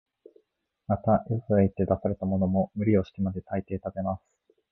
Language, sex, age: Japanese, male, 19-29